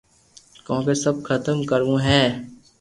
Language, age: Loarki, under 19